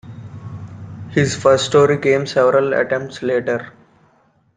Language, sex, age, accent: English, male, 19-29, India and South Asia (India, Pakistan, Sri Lanka)